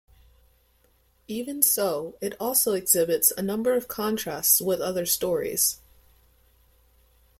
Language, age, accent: English, under 19, United States English